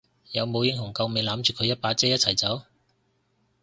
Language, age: Cantonese, 30-39